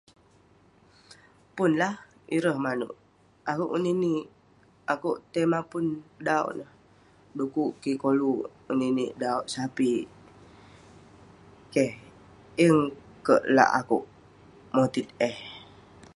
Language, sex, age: Western Penan, female, 30-39